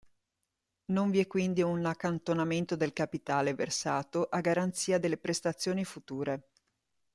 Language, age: Italian, 50-59